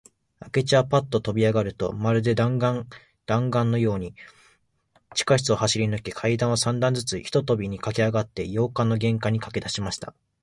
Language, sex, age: Japanese, male, 19-29